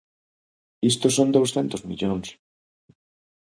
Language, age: Galician, 30-39